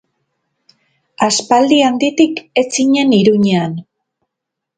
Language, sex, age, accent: Basque, female, 50-59, Mendebalekoa (Araba, Bizkaia, Gipuzkoako mendebaleko herri batzuk)